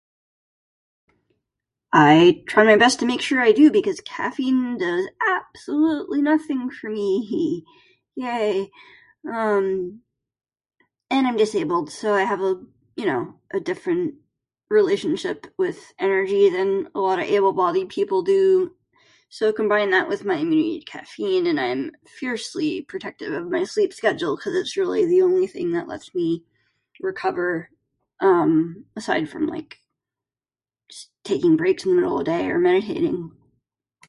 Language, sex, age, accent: English, female, 30-39, United States English